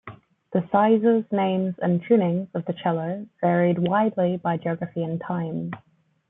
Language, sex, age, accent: English, female, 19-29, Australian English